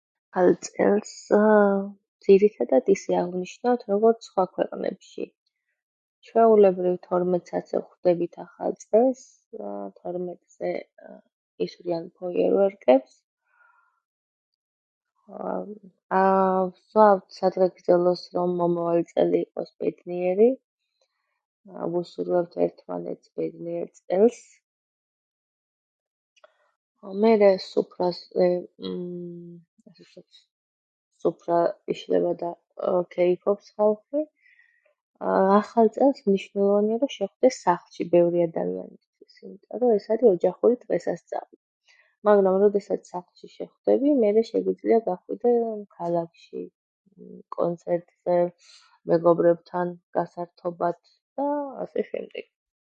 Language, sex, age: Georgian, female, 30-39